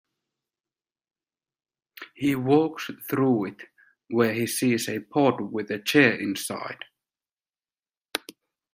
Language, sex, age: English, male, 30-39